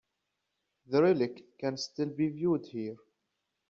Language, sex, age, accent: English, male, 19-29, United States English